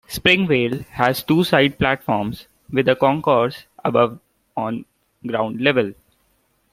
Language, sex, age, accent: English, male, 19-29, India and South Asia (India, Pakistan, Sri Lanka)